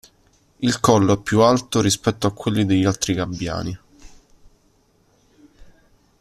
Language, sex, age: Italian, male, 19-29